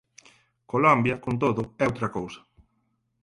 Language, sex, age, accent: Galician, male, 19-29, Atlántico (seseo e gheada)